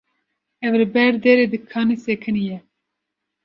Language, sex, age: Kurdish, female, 19-29